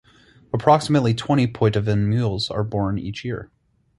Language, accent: English, United States English